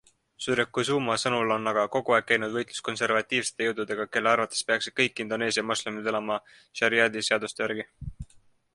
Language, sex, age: Estonian, male, 19-29